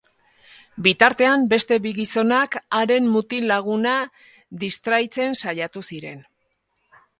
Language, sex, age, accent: Basque, female, 50-59, Erdialdekoa edo Nafarra (Gipuzkoa, Nafarroa)